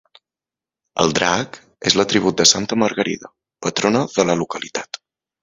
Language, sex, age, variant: Catalan, male, 19-29, Central